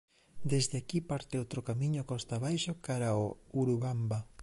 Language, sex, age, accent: Galician, male, 19-29, Central (gheada)